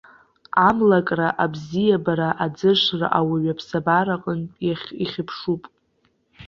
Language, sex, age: Abkhazian, female, 19-29